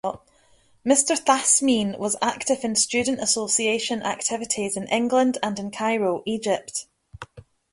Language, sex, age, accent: English, female, 19-29, Scottish English